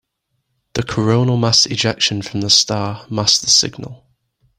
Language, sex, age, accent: English, male, 19-29, England English